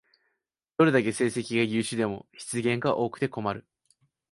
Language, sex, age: Japanese, male, 19-29